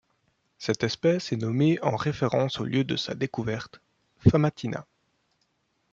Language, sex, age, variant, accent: French, male, 19-29, Français d'Europe, Français de Belgique